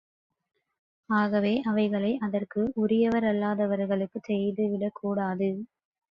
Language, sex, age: Tamil, female, under 19